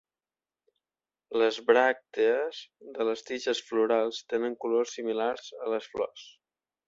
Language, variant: Catalan, Central